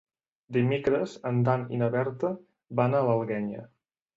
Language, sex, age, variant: Catalan, male, 19-29, Central